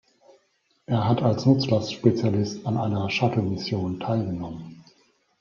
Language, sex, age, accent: German, male, 30-39, Deutschland Deutsch